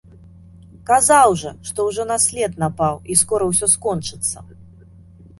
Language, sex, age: Belarusian, female, 30-39